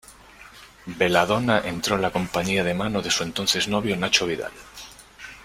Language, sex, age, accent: Spanish, male, 30-39, España: Norte peninsular (Asturias, Castilla y León, Cantabria, País Vasco, Navarra, Aragón, La Rioja, Guadalajara, Cuenca)